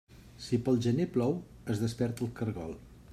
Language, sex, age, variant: Catalan, male, 50-59, Central